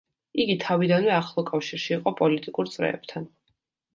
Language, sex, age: Georgian, female, 19-29